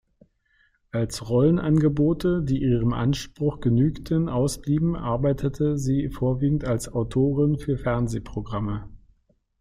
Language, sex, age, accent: German, male, 50-59, Deutschland Deutsch